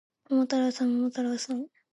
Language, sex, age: Japanese, female, under 19